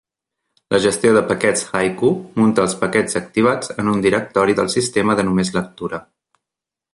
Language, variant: Catalan, Central